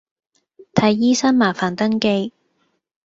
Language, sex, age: Cantonese, female, 19-29